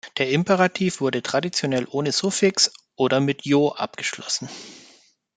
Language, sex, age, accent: German, male, 30-39, Deutschland Deutsch